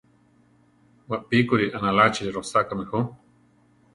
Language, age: Central Tarahumara, 30-39